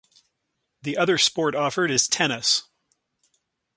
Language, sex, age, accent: English, male, 50-59, Canadian English